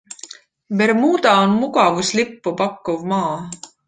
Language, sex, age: Estonian, female, 40-49